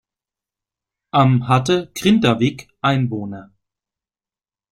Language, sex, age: German, male, 40-49